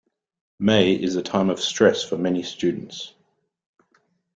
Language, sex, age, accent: English, male, 30-39, Australian English